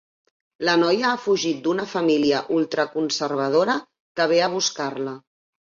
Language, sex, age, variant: Catalan, female, 50-59, Central